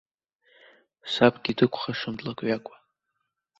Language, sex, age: Abkhazian, male, under 19